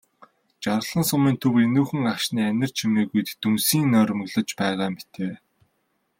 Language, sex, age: Mongolian, male, 19-29